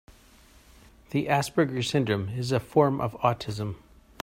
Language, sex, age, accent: English, male, 50-59, Canadian English